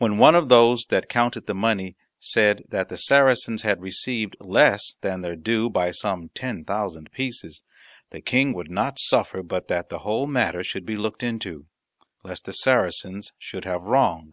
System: none